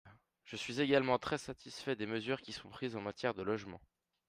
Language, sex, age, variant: French, male, under 19, Français de métropole